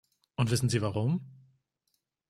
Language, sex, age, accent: German, male, 19-29, Deutschland Deutsch